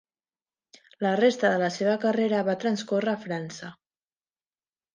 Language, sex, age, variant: Catalan, female, 30-39, Central